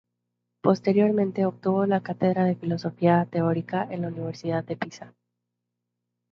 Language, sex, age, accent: Spanish, female, 19-29, México